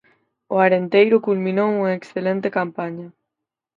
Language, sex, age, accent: Galician, female, under 19, Central (gheada); Normativo (estándar)